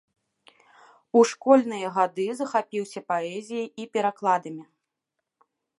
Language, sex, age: Belarusian, female, 30-39